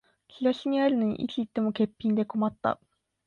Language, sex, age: Japanese, female, under 19